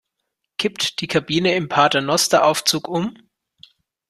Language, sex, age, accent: German, male, 30-39, Deutschland Deutsch